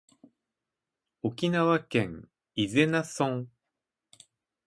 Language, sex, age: Japanese, male, 50-59